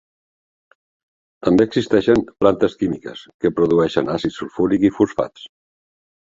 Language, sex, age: Catalan, male, 60-69